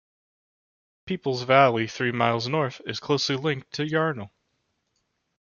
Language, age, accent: English, 19-29, United States English